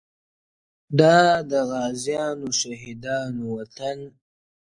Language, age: Pashto, 19-29